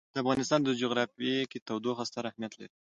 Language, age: Pashto, 19-29